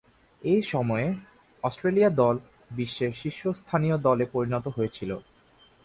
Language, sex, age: Bengali, male, 19-29